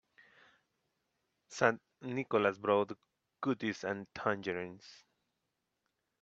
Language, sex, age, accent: English, male, 30-39, Canadian English